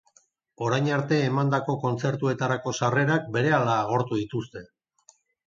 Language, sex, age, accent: Basque, male, 50-59, Mendebalekoa (Araba, Bizkaia, Gipuzkoako mendebaleko herri batzuk)